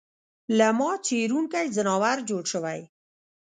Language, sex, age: Pashto, female, 50-59